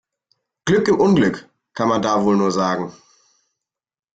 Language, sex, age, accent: German, male, 19-29, Deutschland Deutsch